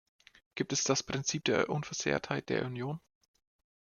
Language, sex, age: German, male, 19-29